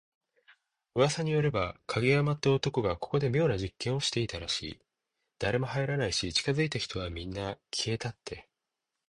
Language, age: Japanese, 30-39